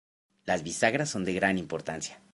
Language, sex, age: Spanish, male, 30-39